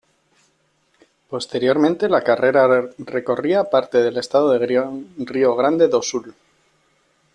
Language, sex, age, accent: Spanish, male, 40-49, España: Norte peninsular (Asturias, Castilla y León, Cantabria, País Vasco, Navarra, Aragón, La Rioja, Guadalajara, Cuenca)